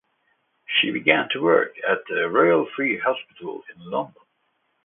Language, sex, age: English, male, 50-59